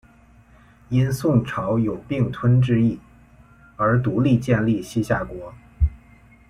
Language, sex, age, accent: Chinese, male, 19-29, 出生地：河北省